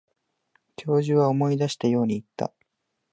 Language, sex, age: Japanese, male, 19-29